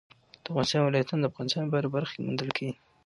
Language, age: Pashto, 19-29